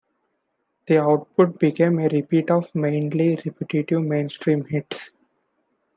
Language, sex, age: English, male, 19-29